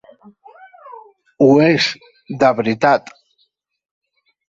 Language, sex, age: Catalan, male, 30-39